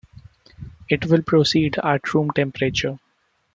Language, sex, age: English, male, 19-29